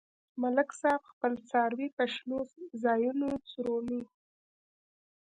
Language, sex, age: Pashto, female, under 19